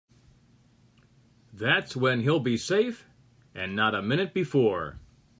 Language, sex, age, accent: English, male, 60-69, United States English